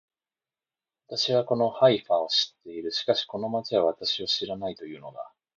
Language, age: Japanese, 30-39